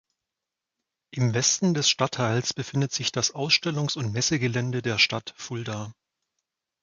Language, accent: German, Deutschland Deutsch